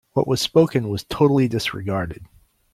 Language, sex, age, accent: English, male, 40-49, United States English